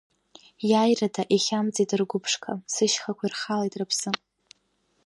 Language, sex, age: Abkhazian, female, under 19